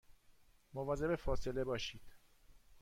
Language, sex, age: Persian, male, 40-49